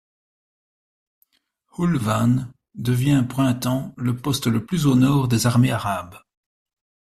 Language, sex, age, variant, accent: French, male, 50-59, Français d'Europe, Français de Belgique